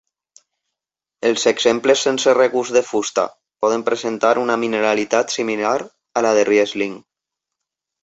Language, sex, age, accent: Catalan, male, 30-39, valencià